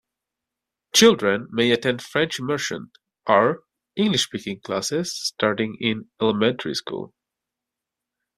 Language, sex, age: English, male, 19-29